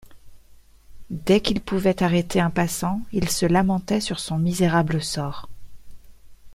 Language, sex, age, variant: French, female, 40-49, Français de métropole